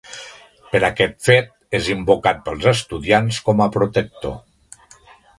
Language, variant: Catalan, Nord-Occidental